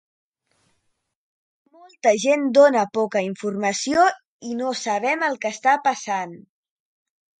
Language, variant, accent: Catalan, Central, central; septentrional